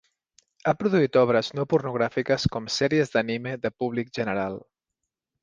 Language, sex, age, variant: Catalan, male, 30-39, Central